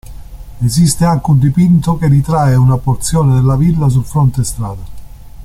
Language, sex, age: Italian, male, 60-69